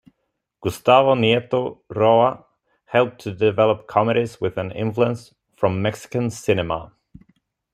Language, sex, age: English, male, 19-29